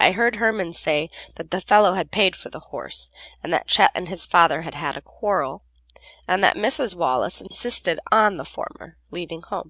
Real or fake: real